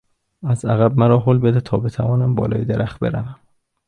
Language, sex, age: Persian, male, 19-29